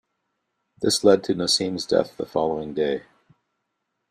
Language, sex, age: English, male, 50-59